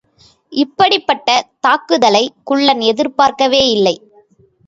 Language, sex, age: Tamil, female, 19-29